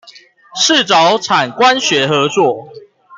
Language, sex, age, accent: Chinese, male, 19-29, 出生地：新北市